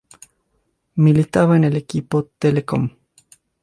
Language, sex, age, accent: Spanish, male, 19-29, Andino-Pacífico: Colombia, Perú, Ecuador, oeste de Bolivia y Venezuela andina